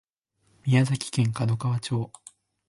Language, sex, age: Japanese, male, 19-29